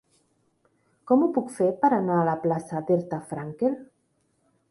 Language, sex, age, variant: Catalan, female, 40-49, Central